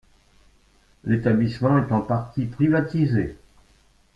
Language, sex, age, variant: French, male, 60-69, Français de métropole